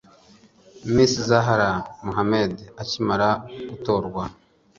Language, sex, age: Kinyarwanda, male, 40-49